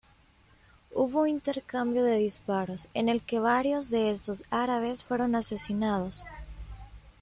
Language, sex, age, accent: Spanish, female, 19-29, América central